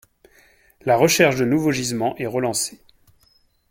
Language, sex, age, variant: French, male, 40-49, Français de métropole